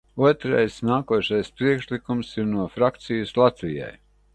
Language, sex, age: Latvian, male, 60-69